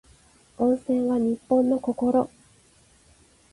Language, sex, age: Japanese, female, 30-39